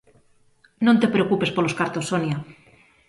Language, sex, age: Galician, female, 30-39